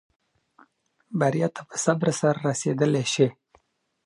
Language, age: Pashto, 19-29